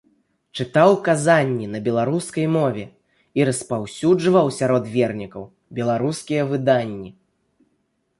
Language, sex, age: Belarusian, male, 19-29